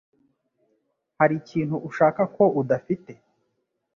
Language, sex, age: Kinyarwanda, male, 30-39